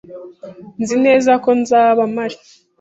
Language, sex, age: Kinyarwanda, female, 19-29